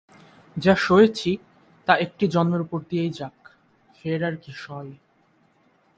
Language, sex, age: Bengali, male, 19-29